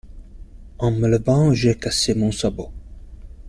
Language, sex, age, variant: French, male, 50-59, Français d'Europe